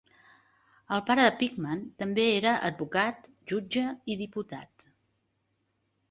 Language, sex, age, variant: Catalan, female, 60-69, Central